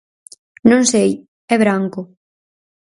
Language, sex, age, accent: Galician, female, under 19, Atlántico (seseo e gheada)